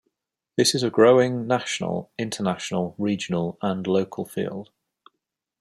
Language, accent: English, England English